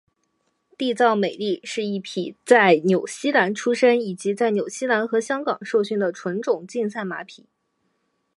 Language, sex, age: Chinese, female, 19-29